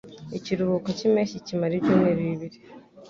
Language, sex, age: Kinyarwanda, female, 19-29